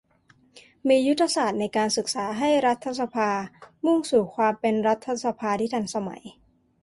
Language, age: Thai, 19-29